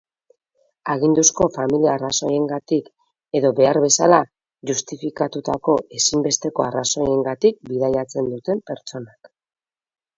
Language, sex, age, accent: Basque, female, 30-39, Mendebalekoa (Araba, Bizkaia, Gipuzkoako mendebaleko herri batzuk)